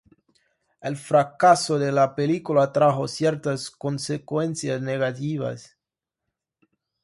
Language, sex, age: Spanish, male, 19-29